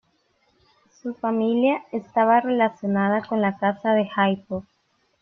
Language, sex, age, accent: Spanish, female, 30-39, América central